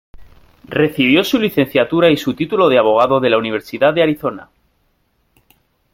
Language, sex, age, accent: Spanish, male, 30-39, España: Norte peninsular (Asturias, Castilla y León, Cantabria, País Vasco, Navarra, Aragón, La Rioja, Guadalajara, Cuenca)